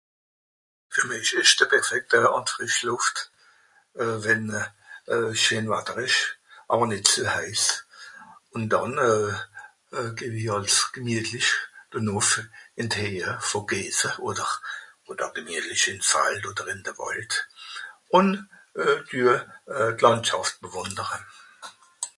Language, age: Swiss German, 60-69